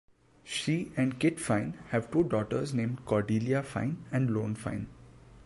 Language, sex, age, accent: English, male, 19-29, India and South Asia (India, Pakistan, Sri Lanka)